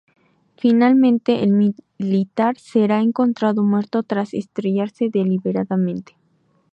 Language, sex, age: Spanish, female, 19-29